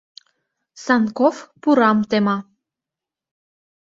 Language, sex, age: Mari, female, 19-29